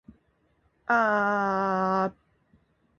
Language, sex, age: Japanese, female, 19-29